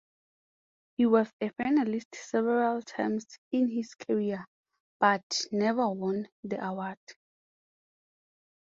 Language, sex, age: English, female, 19-29